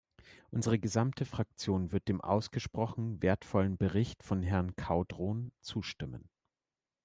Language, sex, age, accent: German, male, 30-39, Deutschland Deutsch